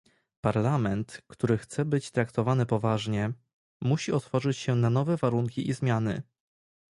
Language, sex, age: Polish, male, 19-29